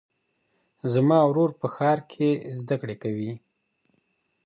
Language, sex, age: Pashto, male, 30-39